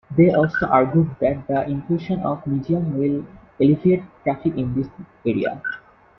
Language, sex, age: English, male, 19-29